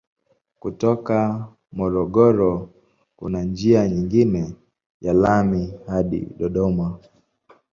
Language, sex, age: Swahili, male, 19-29